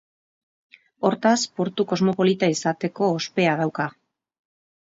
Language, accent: Basque, Mendebalekoa (Araba, Bizkaia, Gipuzkoako mendebaleko herri batzuk)